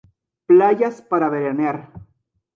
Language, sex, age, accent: Spanish, male, 19-29, México